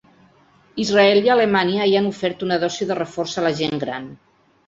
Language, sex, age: Catalan, female, 60-69